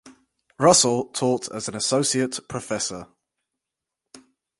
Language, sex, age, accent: English, male, 19-29, England English